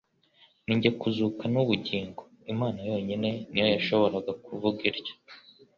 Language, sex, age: Kinyarwanda, male, 19-29